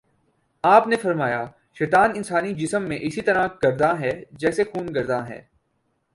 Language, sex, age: Urdu, male, 19-29